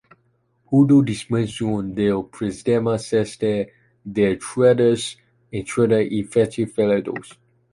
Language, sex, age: Spanish, male, 19-29